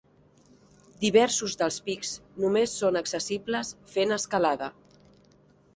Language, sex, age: Catalan, female, 40-49